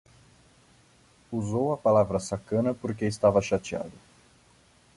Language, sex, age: Portuguese, male, 19-29